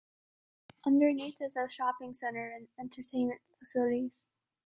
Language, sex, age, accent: English, female, under 19, United States English